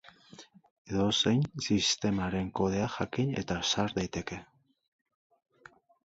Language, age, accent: Basque, 50-59, Mendebalekoa (Araba, Bizkaia, Gipuzkoako mendebaleko herri batzuk)